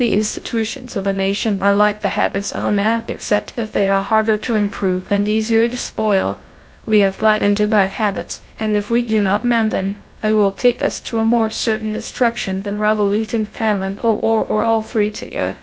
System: TTS, GlowTTS